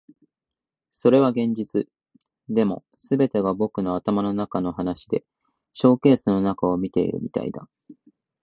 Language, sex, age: Japanese, male, 19-29